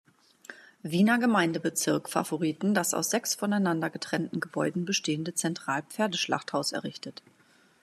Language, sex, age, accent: German, female, 40-49, Deutschland Deutsch